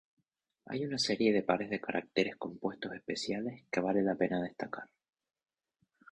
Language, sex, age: Spanish, male, 19-29